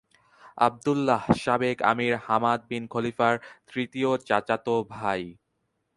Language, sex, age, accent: Bengali, male, 19-29, fluent